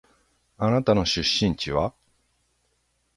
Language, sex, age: Japanese, male, 40-49